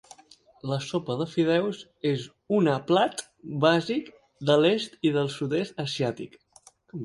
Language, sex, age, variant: Catalan, female, 19-29, Central